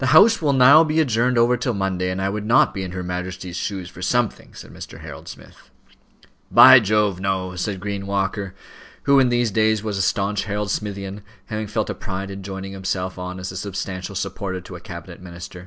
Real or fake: real